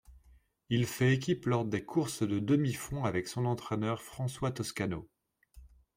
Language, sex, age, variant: French, male, 40-49, Français de métropole